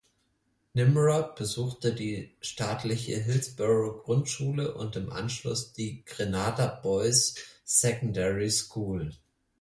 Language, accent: German, Deutschland Deutsch